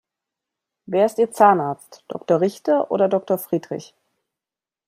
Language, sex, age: German, female, 40-49